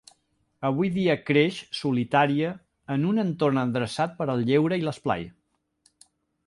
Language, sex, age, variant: Catalan, male, 50-59, Central